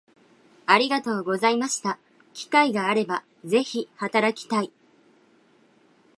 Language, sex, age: Japanese, female, 19-29